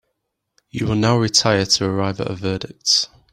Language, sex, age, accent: English, male, 19-29, England English